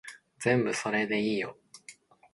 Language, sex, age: Japanese, male, 19-29